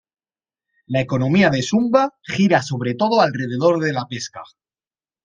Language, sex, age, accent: Spanish, male, 40-49, España: Centro-Sur peninsular (Madrid, Toledo, Castilla-La Mancha)